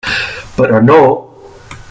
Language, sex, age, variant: Catalan, male, 60-69, Central